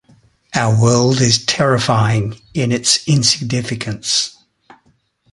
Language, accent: English, Australian English